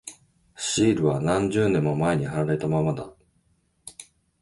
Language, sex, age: Japanese, male, 50-59